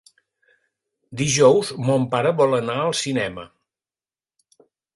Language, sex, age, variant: Catalan, male, 60-69, Central